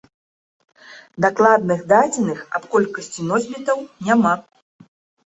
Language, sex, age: Belarusian, female, 30-39